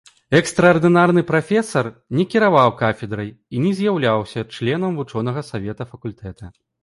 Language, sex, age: Belarusian, male, 30-39